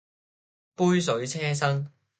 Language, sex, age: Cantonese, male, under 19